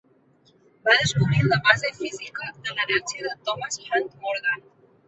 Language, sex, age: Catalan, female, 30-39